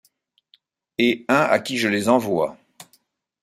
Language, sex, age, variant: French, male, 60-69, Français de métropole